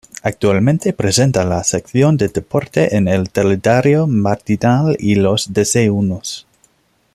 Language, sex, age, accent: Spanish, male, 30-39, España: Norte peninsular (Asturias, Castilla y León, Cantabria, País Vasco, Navarra, Aragón, La Rioja, Guadalajara, Cuenca)